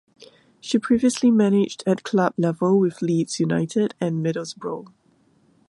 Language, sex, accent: English, female, Singaporean English